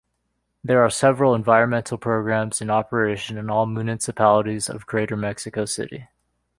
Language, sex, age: English, male, 19-29